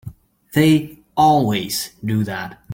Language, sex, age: English, male, 30-39